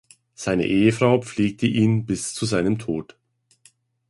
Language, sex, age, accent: German, male, 50-59, Deutschland Deutsch